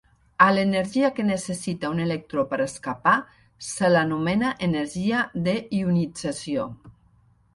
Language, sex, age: Catalan, female, 50-59